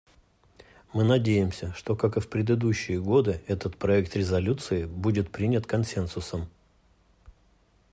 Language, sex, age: Russian, male, 40-49